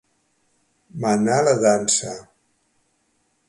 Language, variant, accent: Catalan, Central, Barceloní